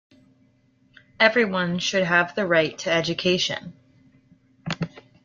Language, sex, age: English, female, 19-29